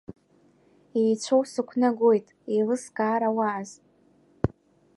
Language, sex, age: Abkhazian, female, 19-29